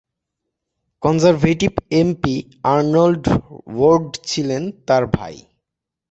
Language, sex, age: Bengali, male, 19-29